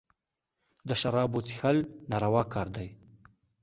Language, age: Pashto, under 19